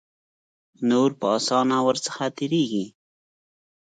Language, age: Pashto, 30-39